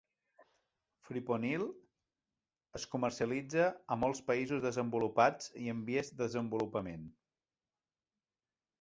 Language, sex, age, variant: Catalan, male, 40-49, Central